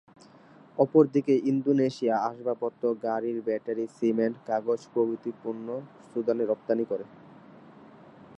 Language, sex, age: Bengali, male, 19-29